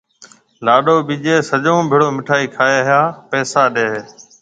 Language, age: Marwari (Pakistan), 40-49